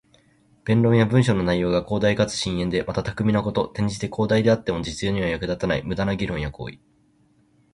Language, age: Japanese, 19-29